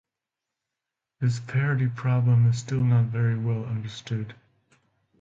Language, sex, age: English, male, 40-49